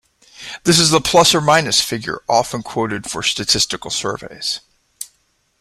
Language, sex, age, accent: English, male, 40-49, United States English